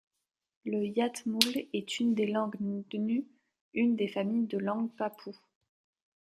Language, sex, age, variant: French, female, 19-29, Français de métropole